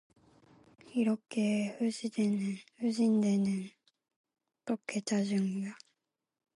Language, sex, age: Korean, female, 19-29